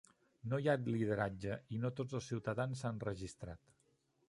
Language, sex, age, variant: Catalan, male, 50-59, Central